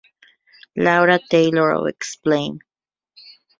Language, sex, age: English, female, 30-39